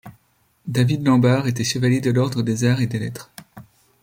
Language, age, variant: French, 19-29, Français de métropole